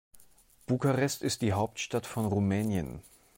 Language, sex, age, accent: German, male, 19-29, Deutschland Deutsch